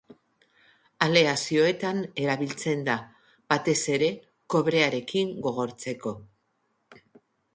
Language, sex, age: Basque, female, 50-59